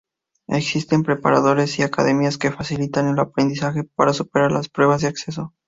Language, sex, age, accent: Spanish, male, 19-29, México